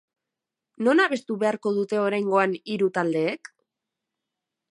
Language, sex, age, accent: Basque, female, 19-29, Erdialdekoa edo Nafarra (Gipuzkoa, Nafarroa)